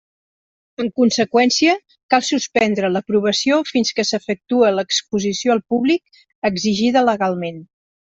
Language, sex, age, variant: Catalan, female, 60-69, Central